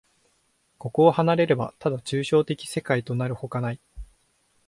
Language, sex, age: Japanese, male, under 19